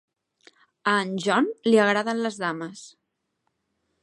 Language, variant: Catalan, Central